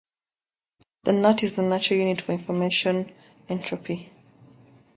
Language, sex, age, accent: English, female, 30-39, England English